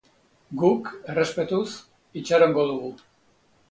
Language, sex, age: Basque, male, 60-69